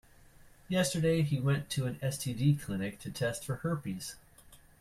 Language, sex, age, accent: English, male, 30-39, Canadian English